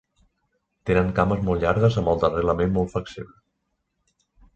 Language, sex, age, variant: Catalan, male, 30-39, Septentrional